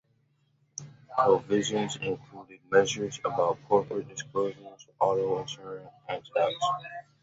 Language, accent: English, United States English